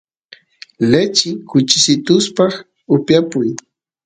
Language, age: Santiago del Estero Quichua, 30-39